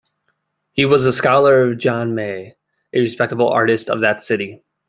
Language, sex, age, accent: English, male, 30-39, United States English